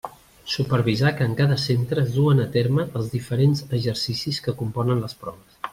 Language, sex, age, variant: Catalan, male, 50-59, Central